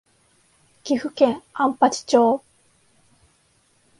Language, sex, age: Japanese, female, 19-29